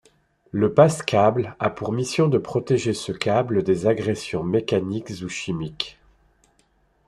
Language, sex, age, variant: French, male, 40-49, Français de métropole